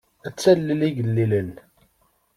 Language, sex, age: Kabyle, male, 19-29